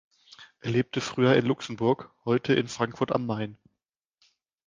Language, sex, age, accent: German, male, 19-29, Deutschland Deutsch